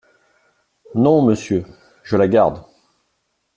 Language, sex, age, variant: French, male, 50-59, Français de métropole